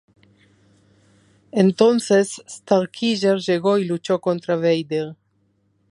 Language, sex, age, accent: Spanish, female, 50-59, Rioplatense: Argentina, Uruguay, este de Bolivia, Paraguay